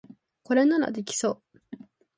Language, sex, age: Japanese, female, under 19